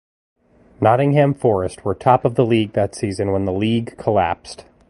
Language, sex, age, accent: English, male, 19-29, United States English